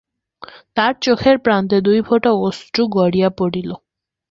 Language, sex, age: Bengali, female, 19-29